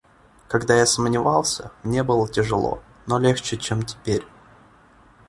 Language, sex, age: Russian, male, 19-29